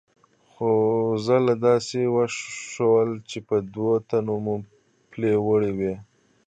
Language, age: Pashto, 19-29